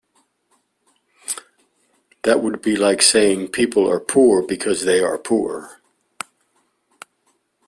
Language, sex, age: English, male, 60-69